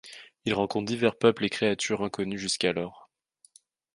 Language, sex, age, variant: French, male, 19-29, Français de métropole